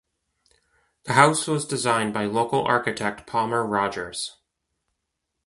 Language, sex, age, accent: English, male, 30-39, United States English